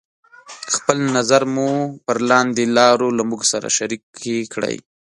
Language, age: Pashto, 19-29